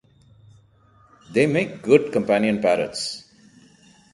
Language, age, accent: English, 30-39, India and South Asia (India, Pakistan, Sri Lanka)